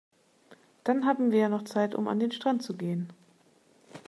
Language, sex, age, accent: German, female, 30-39, Deutschland Deutsch